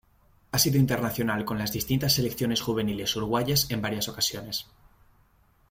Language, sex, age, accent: Spanish, male, 19-29, España: Norte peninsular (Asturias, Castilla y León, Cantabria, País Vasco, Navarra, Aragón, La Rioja, Guadalajara, Cuenca)